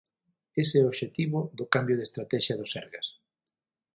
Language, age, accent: Galician, 50-59, Atlántico (seseo e gheada); Normativo (estándar)